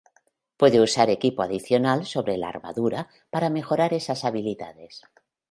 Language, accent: Spanish, España: Centro-Sur peninsular (Madrid, Toledo, Castilla-La Mancha)